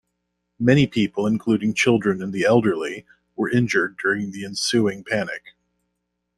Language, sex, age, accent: English, male, 30-39, United States English